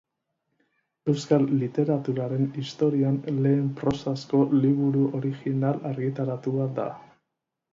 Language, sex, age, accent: Basque, male, 50-59, Erdialdekoa edo Nafarra (Gipuzkoa, Nafarroa)